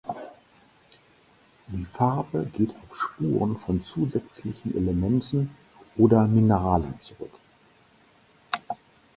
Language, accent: German, Deutschland Deutsch